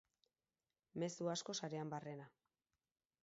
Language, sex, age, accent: Basque, female, 40-49, Erdialdekoa edo Nafarra (Gipuzkoa, Nafarroa)